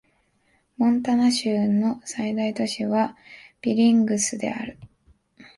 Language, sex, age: Japanese, female, 19-29